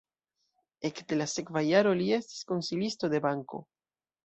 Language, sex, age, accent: Esperanto, male, under 19, Internacia